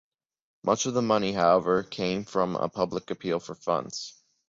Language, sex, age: English, male, under 19